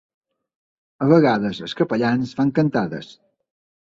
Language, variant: Catalan, Balear